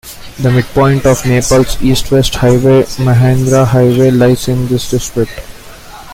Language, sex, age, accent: English, male, 19-29, India and South Asia (India, Pakistan, Sri Lanka)